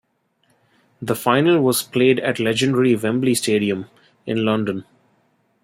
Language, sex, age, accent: English, male, 19-29, India and South Asia (India, Pakistan, Sri Lanka)